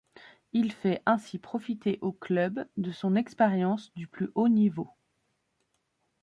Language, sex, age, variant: French, female, 30-39, Français de métropole